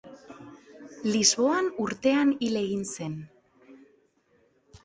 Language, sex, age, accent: Basque, female, 19-29, Mendebalekoa (Araba, Bizkaia, Gipuzkoako mendebaleko herri batzuk)